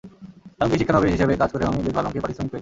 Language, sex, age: Bengali, male, 19-29